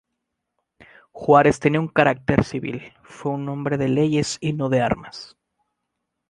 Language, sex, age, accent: Spanish, male, 19-29, México